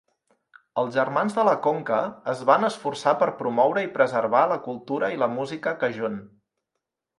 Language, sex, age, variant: Catalan, male, 40-49, Central